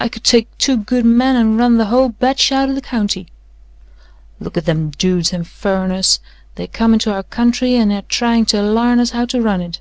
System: none